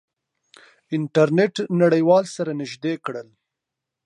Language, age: Pashto, 19-29